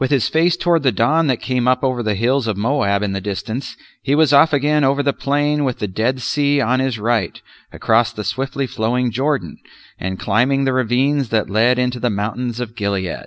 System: none